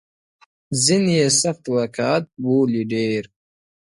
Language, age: Pashto, 19-29